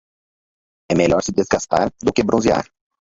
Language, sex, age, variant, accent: Portuguese, male, 50-59, Portuguese (Brasil), Paulista